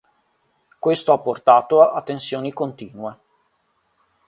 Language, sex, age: Italian, male, 30-39